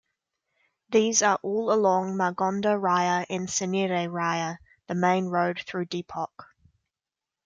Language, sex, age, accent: English, female, 19-29, New Zealand English